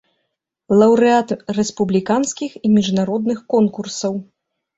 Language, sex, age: Belarusian, female, 30-39